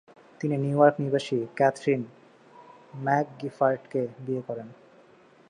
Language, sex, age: Bengali, male, 19-29